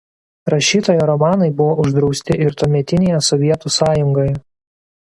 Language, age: Lithuanian, 19-29